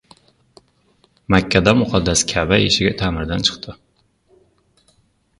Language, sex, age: Uzbek, male, 19-29